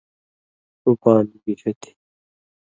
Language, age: Indus Kohistani, 30-39